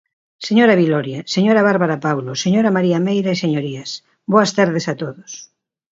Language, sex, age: Galician, female, 60-69